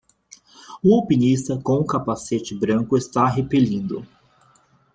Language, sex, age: Portuguese, male, 19-29